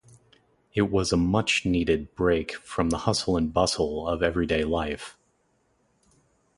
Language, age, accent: English, 30-39, United States English